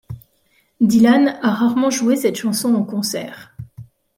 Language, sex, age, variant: French, female, 40-49, Français de métropole